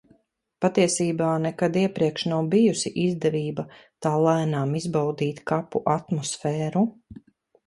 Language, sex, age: Latvian, female, 40-49